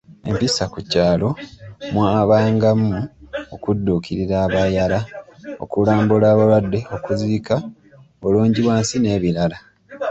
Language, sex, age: Ganda, male, 19-29